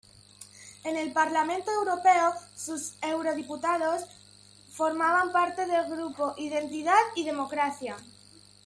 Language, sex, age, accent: Spanish, female, under 19, España: Centro-Sur peninsular (Madrid, Toledo, Castilla-La Mancha)